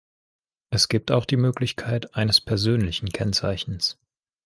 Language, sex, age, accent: German, male, 19-29, Deutschland Deutsch